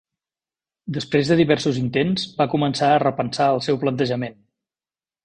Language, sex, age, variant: Catalan, male, 50-59, Central